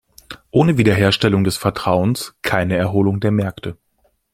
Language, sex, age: German, male, 19-29